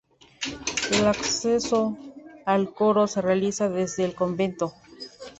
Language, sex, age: Spanish, female, 30-39